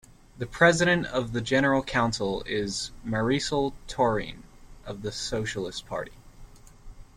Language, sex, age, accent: English, male, 19-29, United States English